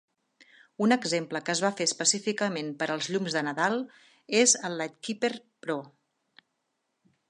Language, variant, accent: Catalan, Central, central